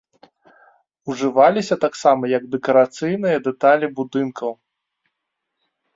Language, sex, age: Belarusian, male, 30-39